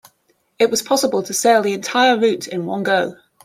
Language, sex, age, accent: English, female, 30-39, England English